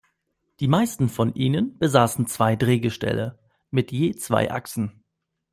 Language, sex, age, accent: German, male, 19-29, Deutschland Deutsch